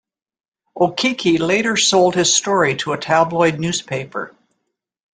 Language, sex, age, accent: English, female, 60-69, Canadian English